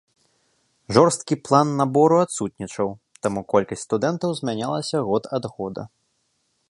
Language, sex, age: Belarusian, male, 19-29